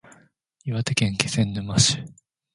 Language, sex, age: Japanese, male, 19-29